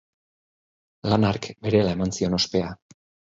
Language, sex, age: Basque, male, 40-49